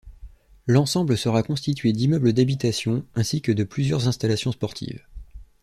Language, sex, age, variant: French, male, 30-39, Français de métropole